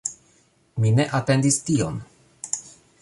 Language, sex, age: Esperanto, male, 40-49